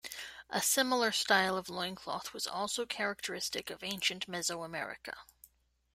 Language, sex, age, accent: English, female, 30-39, United States English